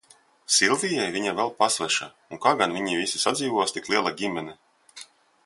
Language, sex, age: Latvian, male, 30-39